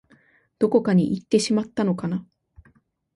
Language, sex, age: Japanese, female, 19-29